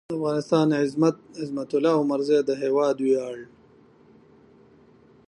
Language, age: Pashto, 30-39